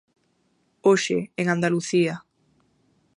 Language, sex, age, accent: Galician, female, 19-29, Atlántico (seseo e gheada); Normativo (estándar)